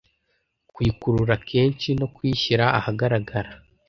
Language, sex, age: Kinyarwanda, male, under 19